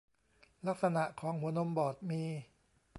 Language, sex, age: Thai, male, 50-59